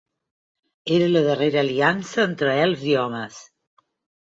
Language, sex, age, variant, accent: Catalan, female, 60-69, Balear, balear